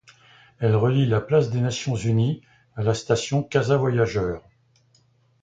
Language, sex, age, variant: French, male, 70-79, Français de métropole